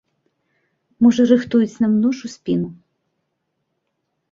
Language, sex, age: Belarusian, female, 40-49